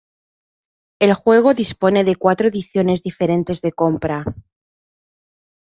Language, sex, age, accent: Spanish, female, 40-49, España: Centro-Sur peninsular (Madrid, Toledo, Castilla-La Mancha)